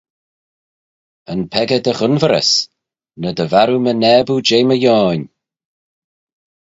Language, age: Manx, 40-49